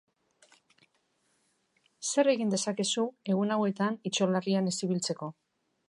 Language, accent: Basque, Mendebalekoa (Araba, Bizkaia, Gipuzkoako mendebaleko herri batzuk)